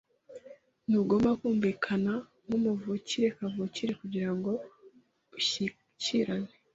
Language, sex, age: Kinyarwanda, female, 30-39